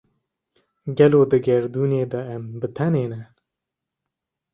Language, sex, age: Kurdish, male, 19-29